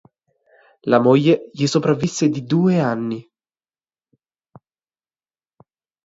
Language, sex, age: Italian, male, 19-29